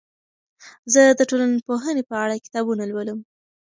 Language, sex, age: Pashto, female, 19-29